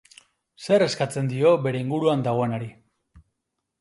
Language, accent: Basque, Mendebalekoa (Araba, Bizkaia, Gipuzkoako mendebaleko herri batzuk)